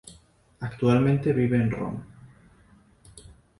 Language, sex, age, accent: Spanish, male, 19-29, España: Islas Canarias